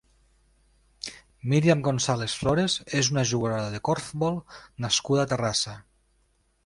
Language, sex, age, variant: Catalan, male, 50-59, Nord-Occidental